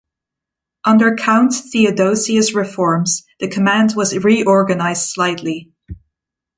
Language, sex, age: English, female, 19-29